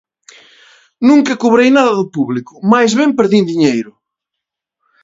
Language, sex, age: Galician, male, 40-49